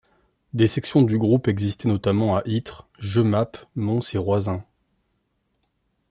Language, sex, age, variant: French, male, 30-39, Français de métropole